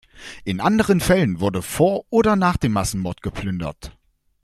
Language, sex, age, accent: German, male, under 19, Deutschland Deutsch